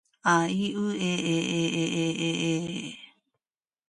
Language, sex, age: Japanese, female, 40-49